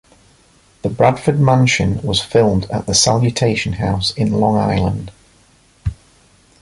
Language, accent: English, England English